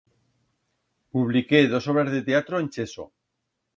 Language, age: Aragonese, 50-59